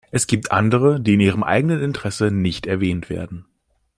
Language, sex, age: German, male, 19-29